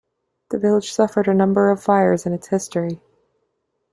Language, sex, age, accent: English, female, 19-29, United States English